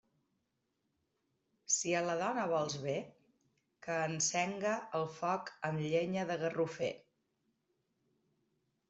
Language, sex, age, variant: Catalan, female, 40-49, Central